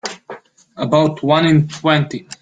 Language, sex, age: English, male, 19-29